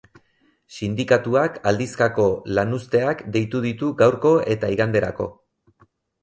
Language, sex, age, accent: Basque, male, 40-49, Erdialdekoa edo Nafarra (Gipuzkoa, Nafarroa)